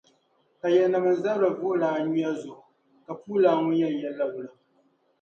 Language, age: Dagbani, 19-29